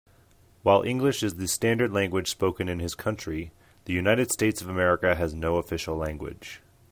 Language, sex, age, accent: English, male, 30-39, United States English